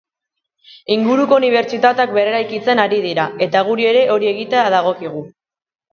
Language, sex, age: Basque, female, 30-39